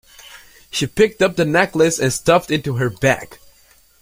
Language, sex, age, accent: English, male, under 19, United States English